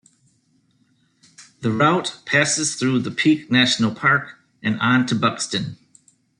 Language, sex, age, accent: English, male, 50-59, United States English